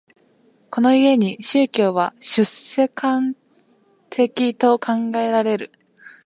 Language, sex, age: Japanese, female, 19-29